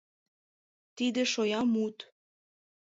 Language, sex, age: Mari, female, 19-29